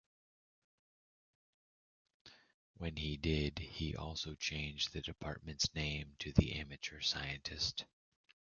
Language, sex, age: English, male, 30-39